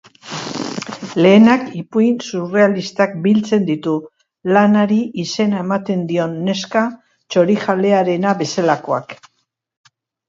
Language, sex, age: Basque, female, 60-69